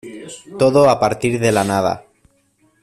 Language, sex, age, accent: Spanish, male, under 19, España: Centro-Sur peninsular (Madrid, Toledo, Castilla-La Mancha)